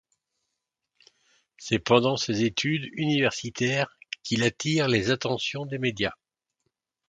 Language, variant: French, Français de métropole